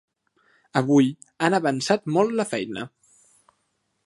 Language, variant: Catalan, Central